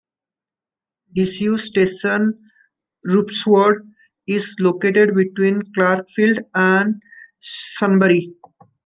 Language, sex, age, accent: English, male, 19-29, India and South Asia (India, Pakistan, Sri Lanka)